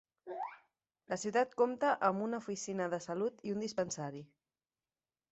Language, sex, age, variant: Catalan, male, 30-39, Central